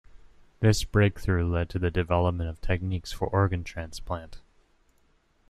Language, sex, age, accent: English, male, under 19, United States English